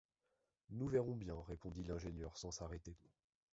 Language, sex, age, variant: French, male, 30-39, Français de métropole